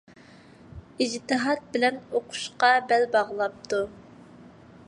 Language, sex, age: Uyghur, female, 19-29